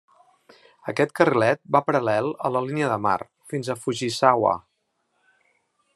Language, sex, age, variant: Catalan, male, 40-49, Central